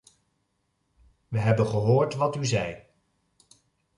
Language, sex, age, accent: Dutch, male, 50-59, Nederlands Nederlands